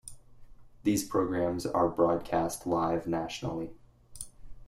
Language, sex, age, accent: English, male, 19-29, United States English